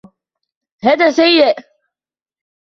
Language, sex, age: Arabic, female, 19-29